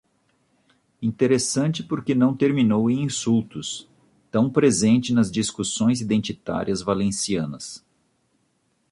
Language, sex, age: Portuguese, male, 50-59